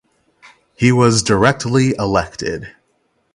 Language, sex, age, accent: English, male, 30-39, United States English; England English